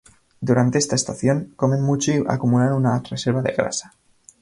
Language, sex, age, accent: Spanish, male, 19-29, España: Centro-Sur peninsular (Madrid, Toledo, Castilla-La Mancha)